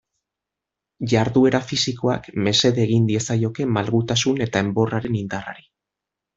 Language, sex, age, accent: Basque, male, 30-39, Mendebalekoa (Araba, Bizkaia, Gipuzkoako mendebaleko herri batzuk)